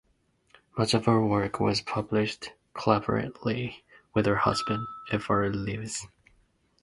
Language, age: English, 19-29